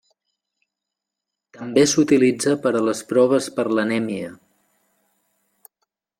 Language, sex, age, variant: Catalan, male, 50-59, Central